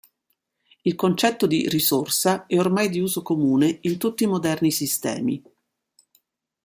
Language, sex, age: Italian, female, 60-69